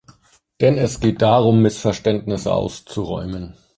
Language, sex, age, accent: German, male, 40-49, Deutschland Deutsch